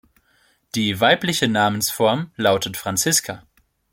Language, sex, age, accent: German, male, 19-29, Deutschland Deutsch